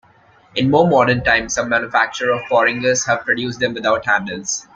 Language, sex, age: English, male, 19-29